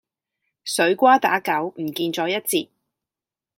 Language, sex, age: Cantonese, female, 19-29